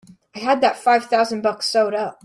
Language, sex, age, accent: English, male, under 19, United States English